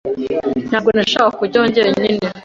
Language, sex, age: Kinyarwanda, female, 19-29